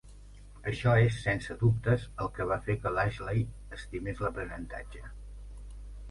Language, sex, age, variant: Catalan, male, 50-59, Central